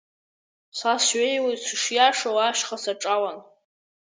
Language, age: Abkhazian, under 19